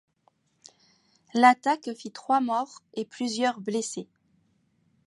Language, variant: French, Français de métropole